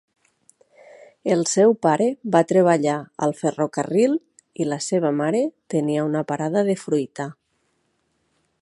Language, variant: Catalan, Nord-Occidental